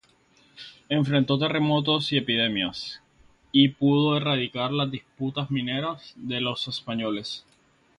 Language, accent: Spanish, Caribe: Cuba, Venezuela, Puerto Rico, República Dominicana, Panamá, Colombia caribeña, México caribeño, Costa del golfo de México